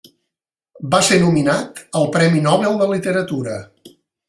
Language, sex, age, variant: Catalan, male, 60-69, Central